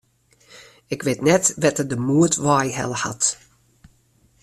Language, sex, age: Western Frisian, female, 60-69